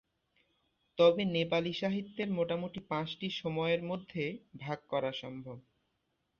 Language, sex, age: Bengali, male, 19-29